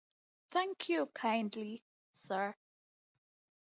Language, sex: English, female